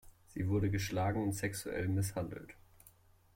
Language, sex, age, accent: German, male, 30-39, Deutschland Deutsch